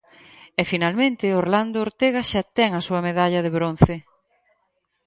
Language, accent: Galician, Normativo (estándar)